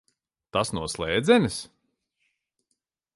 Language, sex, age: Latvian, male, 30-39